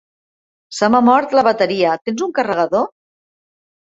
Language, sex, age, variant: Catalan, female, 50-59, Central